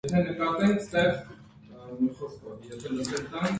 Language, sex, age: Armenian, male, under 19